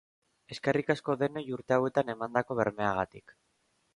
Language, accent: Basque, Erdialdekoa edo Nafarra (Gipuzkoa, Nafarroa)